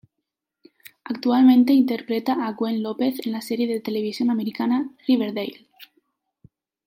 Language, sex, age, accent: Spanish, female, 19-29, España: Centro-Sur peninsular (Madrid, Toledo, Castilla-La Mancha)